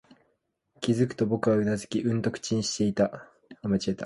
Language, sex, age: Japanese, male, 19-29